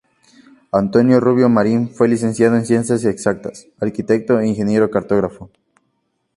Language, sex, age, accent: Spanish, male, 19-29, México